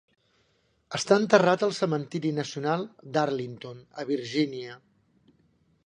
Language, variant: Catalan, Central